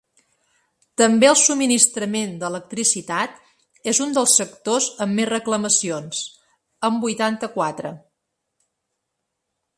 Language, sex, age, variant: Catalan, female, 40-49, Central